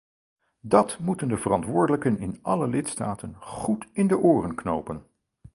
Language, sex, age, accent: Dutch, male, 60-69, Nederlands Nederlands